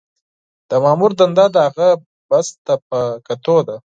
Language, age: Pashto, 19-29